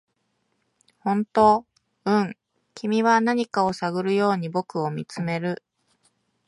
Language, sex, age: Japanese, female, 30-39